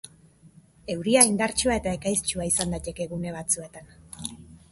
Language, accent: Basque, Erdialdekoa edo Nafarra (Gipuzkoa, Nafarroa)